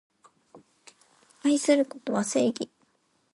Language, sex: Japanese, female